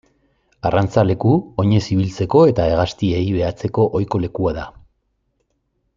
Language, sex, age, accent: Basque, male, 40-49, Erdialdekoa edo Nafarra (Gipuzkoa, Nafarroa)